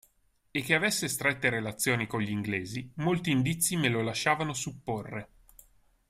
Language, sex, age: Italian, male, 30-39